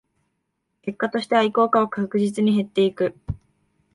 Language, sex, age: Japanese, female, 19-29